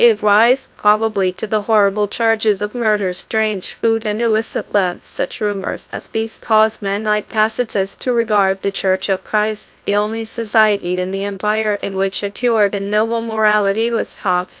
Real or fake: fake